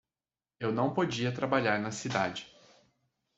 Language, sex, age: Portuguese, male, 19-29